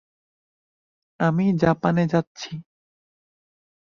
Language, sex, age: Bengali, male, 19-29